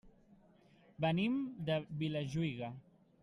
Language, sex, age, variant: Catalan, male, 19-29, Central